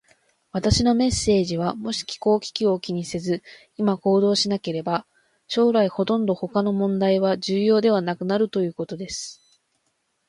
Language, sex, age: Japanese, female, 19-29